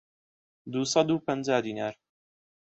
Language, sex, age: Central Kurdish, male, under 19